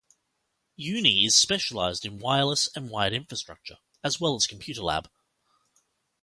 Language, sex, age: English, male, 19-29